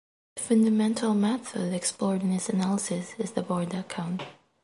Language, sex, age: English, female, 19-29